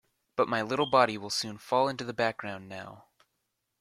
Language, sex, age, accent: English, male, under 19, United States English